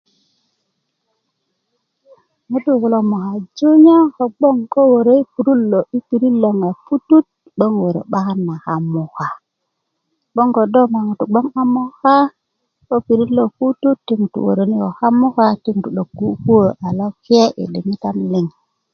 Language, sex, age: Kuku, female, 40-49